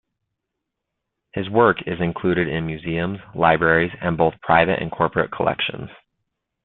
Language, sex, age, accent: English, male, 30-39, United States English